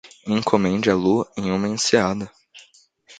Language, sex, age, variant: Portuguese, male, 19-29, Portuguese (Brasil)